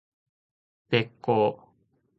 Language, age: Japanese, 19-29